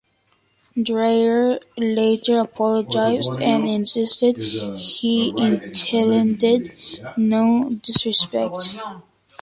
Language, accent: English, United States English